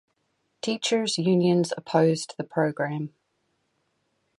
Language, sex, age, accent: English, female, 40-49, New Zealand English